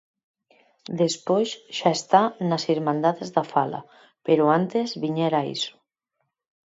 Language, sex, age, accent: Galician, female, 30-39, Normativo (estándar)